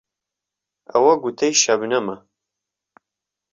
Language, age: Central Kurdish, 19-29